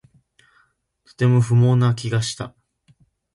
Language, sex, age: Japanese, male, under 19